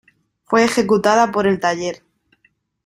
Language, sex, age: Spanish, female, 19-29